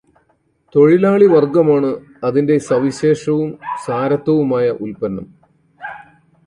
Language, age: Malayalam, 60-69